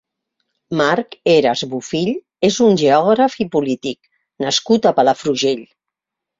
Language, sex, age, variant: Catalan, female, 60-69, Central